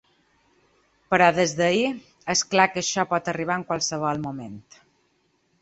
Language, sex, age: Catalan, female, 30-39